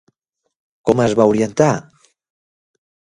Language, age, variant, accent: Catalan, 40-49, Central, central